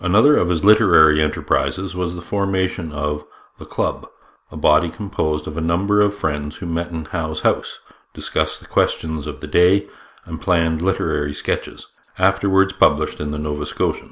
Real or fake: real